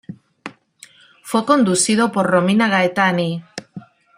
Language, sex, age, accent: Spanish, female, 40-49, España: Islas Canarias